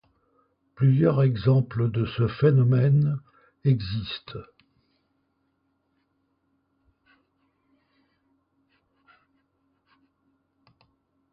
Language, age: French, 70-79